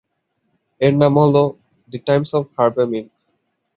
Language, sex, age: Bengali, male, 19-29